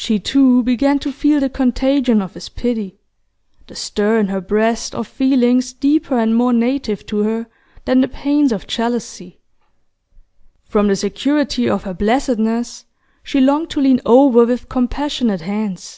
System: none